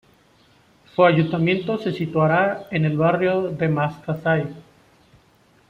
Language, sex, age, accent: Spanish, male, 19-29, México